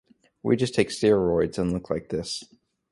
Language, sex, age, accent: English, male, under 19, United States English